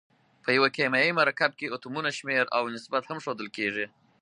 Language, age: Pashto, 40-49